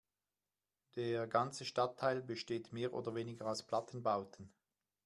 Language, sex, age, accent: German, male, 50-59, Schweizerdeutsch